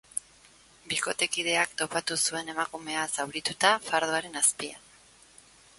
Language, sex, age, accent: Basque, female, 40-49, Erdialdekoa edo Nafarra (Gipuzkoa, Nafarroa)